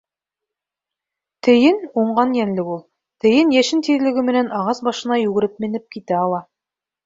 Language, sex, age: Bashkir, female, 19-29